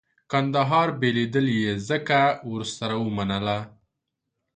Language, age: Pashto, 30-39